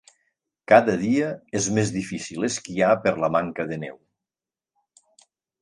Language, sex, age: Catalan, male, 60-69